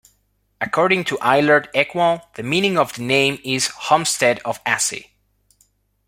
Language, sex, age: English, male, 30-39